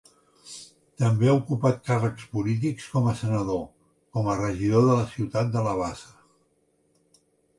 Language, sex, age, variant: Catalan, male, 60-69, Central